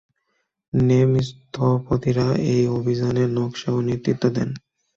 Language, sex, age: Bengali, male, 19-29